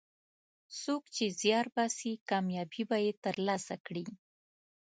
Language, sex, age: Pashto, female, 30-39